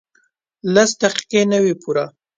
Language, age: Pashto, 19-29